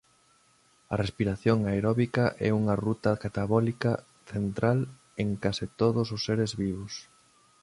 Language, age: Galician, 30-39